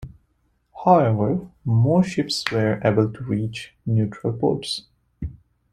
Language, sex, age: English, male, 19-29